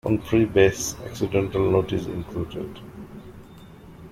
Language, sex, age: English, male, 30-39